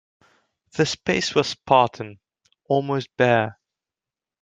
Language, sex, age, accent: English, male, 19-29, England English